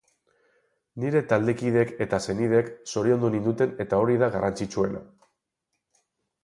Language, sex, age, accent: Basque, male, 40-49, Mendebalekoa (Araba, Bizkaia, Gipuzkoako mendebaleko herri batzuk)